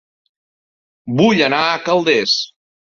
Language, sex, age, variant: Catalan, male, 50-59, Central